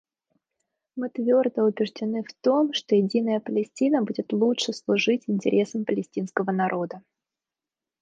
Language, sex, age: Russian, female, 19-29